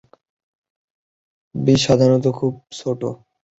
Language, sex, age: Bengali, male, 19-29